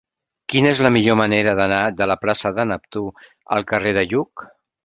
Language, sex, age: Catalan, male, 50-59